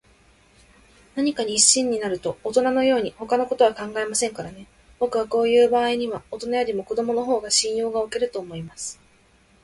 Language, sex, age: Japanese, female, 19-29